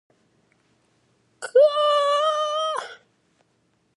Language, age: English, under 19